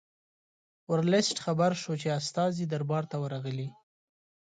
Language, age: Pashto, 30-39